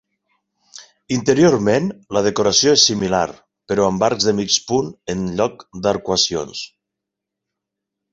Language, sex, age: Catalan, male, 40-49